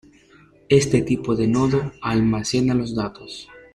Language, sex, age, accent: Spanish, male, 19-29, Andino-Pacífico: Colombia, Perú, Ecuador, oeste de Bolivia y Venezuela andina